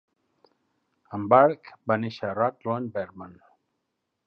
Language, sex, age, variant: Catalan, male, 50-59, Central